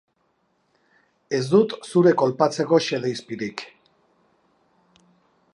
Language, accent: Basque, Erdialdekoa edo Nafarra (Gipuzkoa, Nafarroa)